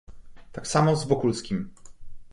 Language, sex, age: Polish, male, 30-39